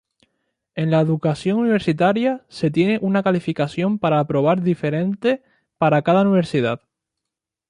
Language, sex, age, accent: Spanish, male, 19-29, España: Islas Canarias